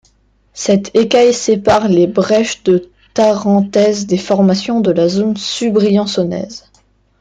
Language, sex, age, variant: French, male, under 19, Français de métropole